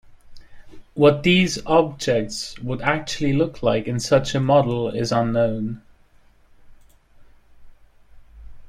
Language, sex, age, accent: English, male, 19-29, England English